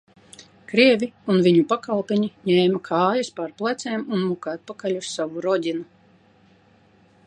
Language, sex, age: Latvian, female, 30-39